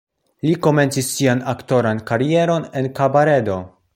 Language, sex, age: Esperanto, male, 19-29